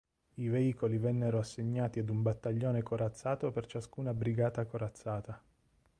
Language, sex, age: Italian, male, 30-39